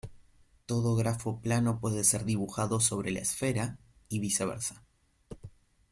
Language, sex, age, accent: Spanish, male, 30-39, Rioplatense: Argentina, Uruguay, este de Bolivia, Paraguay